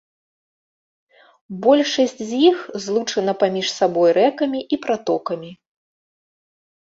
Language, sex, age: Belarusian, female, 40-49